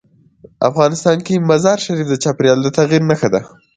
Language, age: Pashto, 19-29